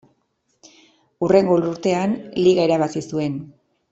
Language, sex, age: Basque, female, 40-49